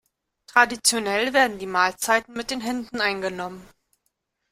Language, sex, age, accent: German, female, 19-29, Deutschland Deutsch